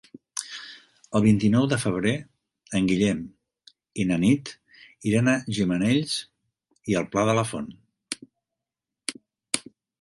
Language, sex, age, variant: Catalan, male, 70-79, Central